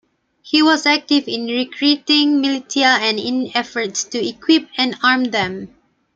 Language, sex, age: English, female, 19-29